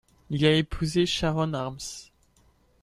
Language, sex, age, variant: French, male, 19-29, Français de métropole